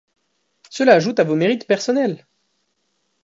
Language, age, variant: French, 19-29, Français de métropole